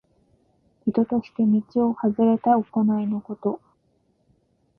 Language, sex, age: Japanese, female, under 19